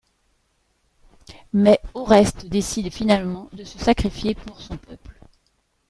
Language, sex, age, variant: French, female, 40-49, Français de métropole